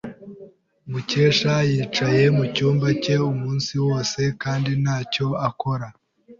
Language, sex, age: Kinyarwanda, male, 19-29